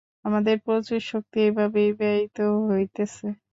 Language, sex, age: Bengali, female, 19-29